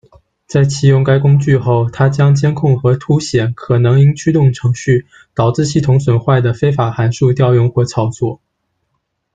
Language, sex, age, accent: Chinese, male, 19-29, 出生地：福建省